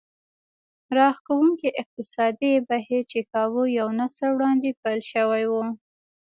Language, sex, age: Pashto, female, 19-29